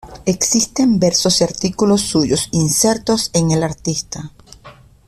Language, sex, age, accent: Spanish, female, 40-49, Caribe: Cuba, Venezuela, Puerto Rico, República Dominicana, Panamá, Colombia caribeña, México caribeño, Costa del golfo de México